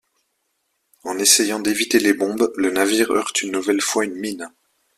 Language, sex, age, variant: French, male, 19-29, Français de métropole